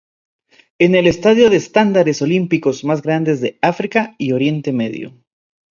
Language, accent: Spanish, México